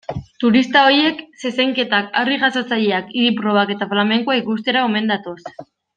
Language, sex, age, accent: Basque, male, under 19, Mendebalekoa (Araba, Bizkaia, Gipuzkoako mendebaleko herri batzuk)